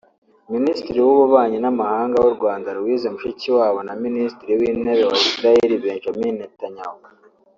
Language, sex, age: Kinyarwanda, male, under 19